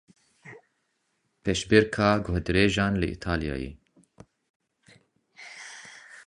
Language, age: Kurdish, 40-49